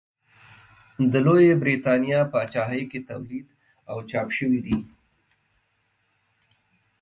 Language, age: Pashto, 19-29